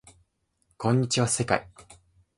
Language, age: Japanese, 19-29